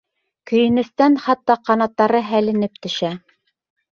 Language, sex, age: Bashkir, female, 30-39